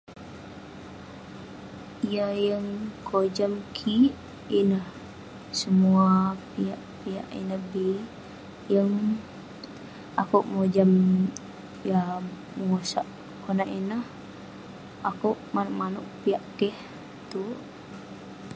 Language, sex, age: Western Penan, female, under 19